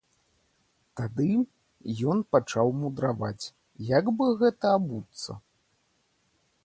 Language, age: Belarusian, 30-39